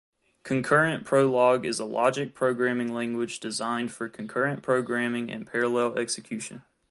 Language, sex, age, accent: English, male, 19-29, United States English